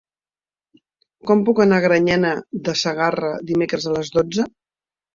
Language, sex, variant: Catalan, female, Central